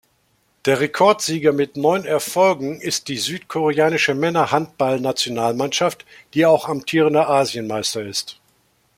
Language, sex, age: German, male, 60-69